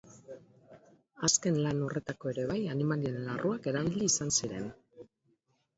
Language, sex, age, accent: Basque, female, 50-59, Mendebalekoa (Araba, Bizkaia, Gipuzkoako mendebaleko herri batzuk)